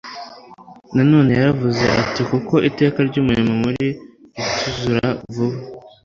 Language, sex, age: Kinyarwanda, male, under 19